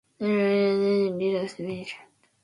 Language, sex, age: English, female, 19-29